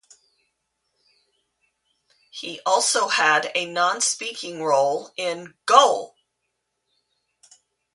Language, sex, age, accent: English, female, 50-59, United States English